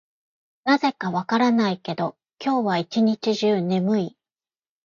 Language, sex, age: Japanese, female, 50-59